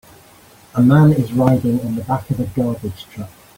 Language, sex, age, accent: English, male, 50-59, England English